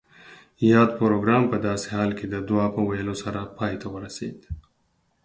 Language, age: Pashto, 30-39